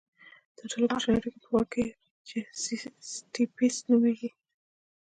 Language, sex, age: Pashto, female, 19-29